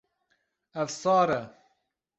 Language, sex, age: Kurdish, male, 30-39